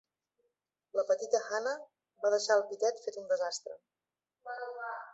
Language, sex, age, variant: Catalan, female, 30-39, Central